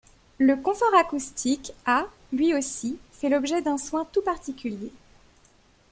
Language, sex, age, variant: French, female, 19-29, Français de métropole